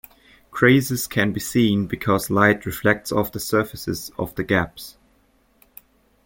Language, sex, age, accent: English, male, 19-29, United States English